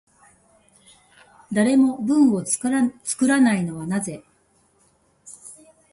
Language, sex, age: Japanese, female, 60-69